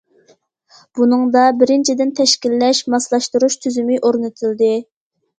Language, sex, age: Uyghur, female, 19-29